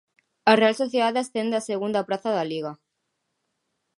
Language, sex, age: Galician, female, 19-29